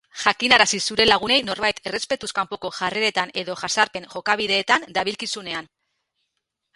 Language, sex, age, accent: Basque, female, 40-49, Mendebalekoa (Araba, Bizkaia, Gipuzkoako mendebaleko herri batzuk)